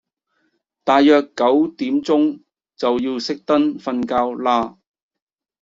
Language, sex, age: Cantonese, male, 40-49